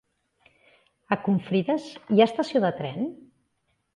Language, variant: Catalan, Central